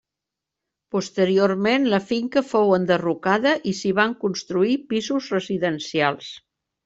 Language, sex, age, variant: Catalan, female, 60-69, Central